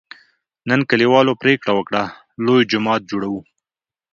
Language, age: Pashto, 30-39